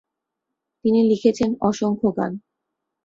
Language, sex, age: Bengali, female, 19-29